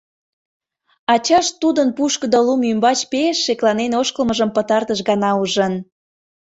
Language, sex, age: Mari, female, 19-29